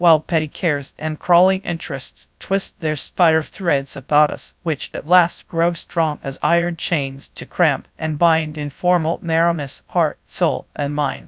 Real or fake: fake